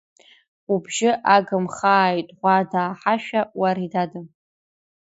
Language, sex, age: Abkhazian, female, under 19